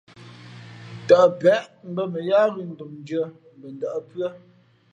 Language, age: Fe'fe', 19-29